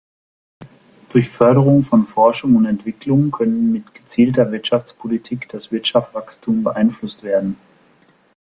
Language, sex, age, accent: German, male, 30-39, Deutschland Deutsch